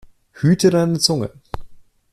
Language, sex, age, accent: German, male, 19-29, Deutschland Deutsch